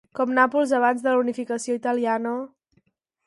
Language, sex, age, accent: Catalan, female, under 19, gironí